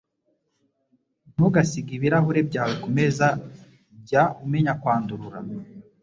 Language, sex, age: Kinyarwanda, male, 19-29